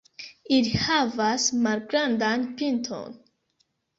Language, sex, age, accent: Esperanto, female, 19-29, Internacia